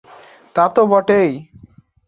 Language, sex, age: Bengali, male, 19-29